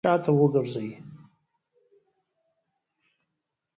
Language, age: Pashto, 40-49